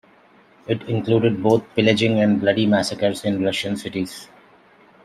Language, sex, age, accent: English, male, 40-49, United States English